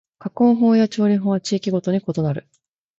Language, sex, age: Japanese, female, 30-39